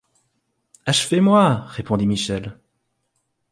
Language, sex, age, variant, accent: French, male, 30-39, Français d'Europe, Français de Belgique